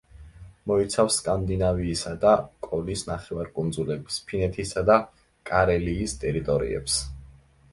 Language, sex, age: Georgian, male, 19-29